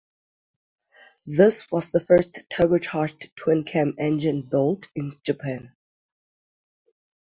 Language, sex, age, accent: English, female, 19-29, United States English; England English